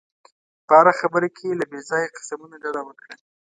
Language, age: Pashto, 19-29